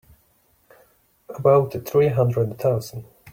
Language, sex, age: English, male, 30-39